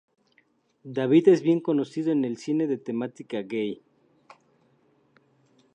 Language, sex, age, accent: Spanish, male, 19-29, México